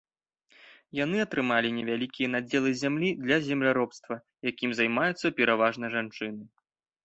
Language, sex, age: Belarusian, male, 19-29